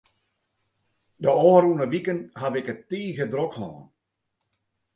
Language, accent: Western Frisian, Klaaifrysk